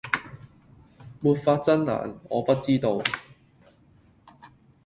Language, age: Cantonese, 19-29